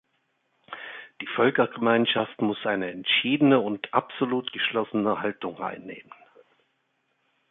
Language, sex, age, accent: German, male, 50-59, Deutschland Deutsch